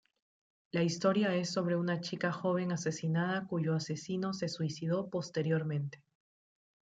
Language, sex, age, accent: Spanish, female, 19-29, Andino-Pacífico: Colombia, Perú, Ecuador, oeste de Bolivia y Venezuela andina